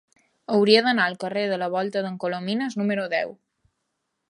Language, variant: Catalan, Balear